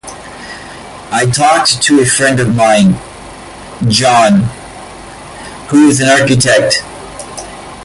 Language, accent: English, Canadian English